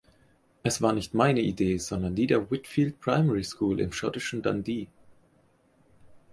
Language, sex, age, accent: German, male, 30-39, Deutschland Deutsch